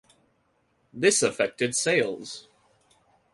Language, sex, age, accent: English, male, 19-29, England English